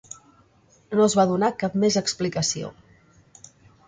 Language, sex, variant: Catalan, female, Central